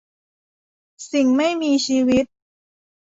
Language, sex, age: Thai, female, 19-29